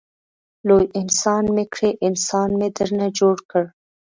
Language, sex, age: Pashto, female, 19-29